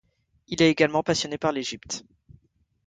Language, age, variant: French, 30-39, Français de métropole